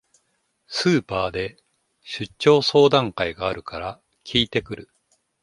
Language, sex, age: Japanese, male, 50-59